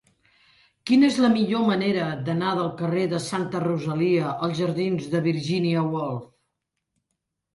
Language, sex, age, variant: Catalan, female, 60-69, Central